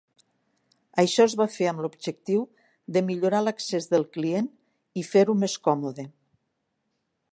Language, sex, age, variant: Catalan, female, 60-69, Nord-Occidental